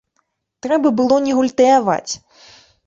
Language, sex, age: Belarusian, female, 19-29